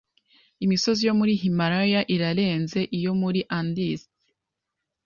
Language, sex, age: Kinyarwanda, female, 19-29